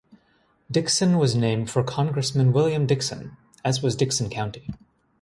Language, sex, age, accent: English, male, 30-39, United States English